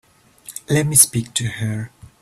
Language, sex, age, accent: English, male, 30-39, England English